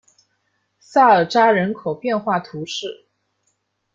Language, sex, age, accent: Chinese, female, 19-29, 出生地：上海市